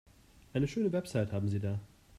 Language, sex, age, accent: German, male, 30-39, Deutschland Deutsch